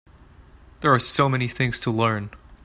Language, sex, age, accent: English, male, 19-29, Canadian English